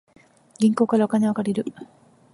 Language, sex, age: Japanese, female, 40-49